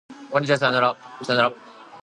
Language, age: Japanese, 19-29